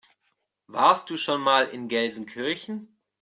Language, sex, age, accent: German, male, 40-49, Deutschland Deutsch